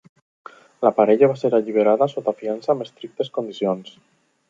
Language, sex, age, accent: Catalan, male, 19-29, valencià